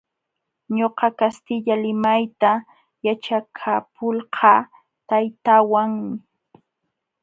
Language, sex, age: Jauja Wanca Quechua, female, 19-29